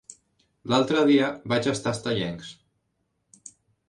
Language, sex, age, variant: Catalan, male, under 19, Central